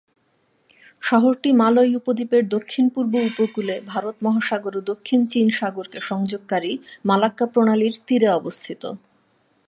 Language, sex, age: Bengali, female, 40-49